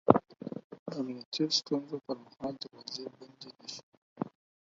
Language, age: Pashto, under 19